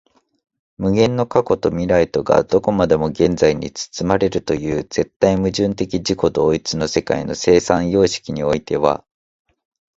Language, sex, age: Japanese, male, 19-29